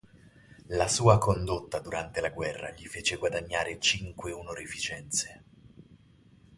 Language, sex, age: Italian, male, 19-29